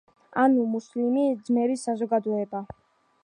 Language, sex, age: Georgian, female, under 19